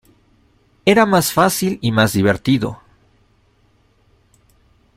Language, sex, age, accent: Spanish, male, 40-49, México